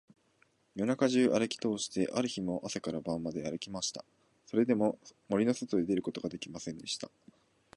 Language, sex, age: Japanese, male, 19-29